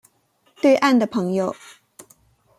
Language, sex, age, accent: Chinese, female, 30-39, 出生地：吉林省